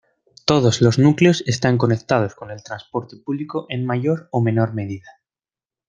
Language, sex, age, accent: Spanish, male, 19-29, España: Centro-Sur peninsular (Madrid, Toledo, Castilla-La Mancha)